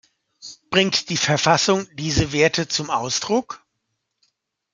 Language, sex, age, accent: German, male, 50-59, Deutschland Deutsch